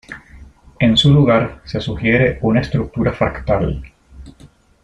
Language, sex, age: Spanish, male, 30-39